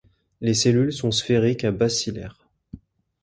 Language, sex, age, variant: French, male, 19-29, Français de métropole